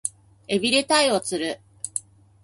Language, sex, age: Japanese, female, 30-39